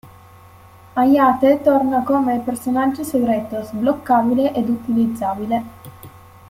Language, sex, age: Italian, female, 19-29